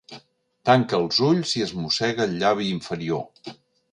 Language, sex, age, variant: Catalan, male, 60-69, Central